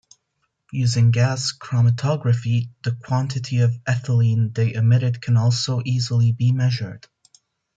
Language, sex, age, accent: English, male, 19-29, United States English